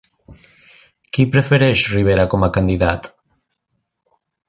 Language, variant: Catalan, Central